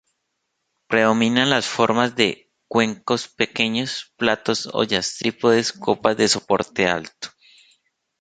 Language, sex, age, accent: Spanish, male, 30-39, Andino-Pacífico: Colombia, Perú, Ecuador, oeste de Bolivia y Venezuela andina